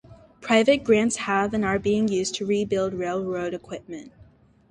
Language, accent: English, United States English